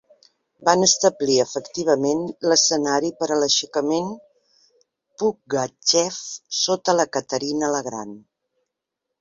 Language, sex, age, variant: Catalan, female, 50-59, Central